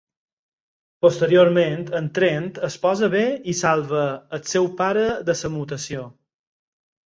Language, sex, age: Catalan, male, 40-49